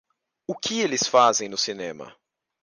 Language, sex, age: Portuguese, male, 19-29